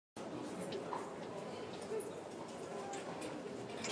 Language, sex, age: Adamawa Fulfulde, female, under 19